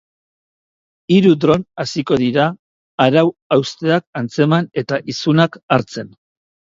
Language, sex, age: Basque, male, 40-49